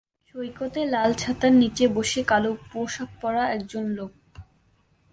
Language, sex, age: Bengali, female, 19-29